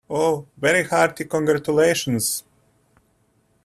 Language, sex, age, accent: English, male, 40-49, Australian English